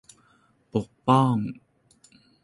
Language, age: Thai, 40-49